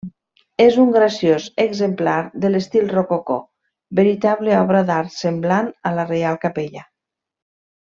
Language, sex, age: Catalan, female, 40-49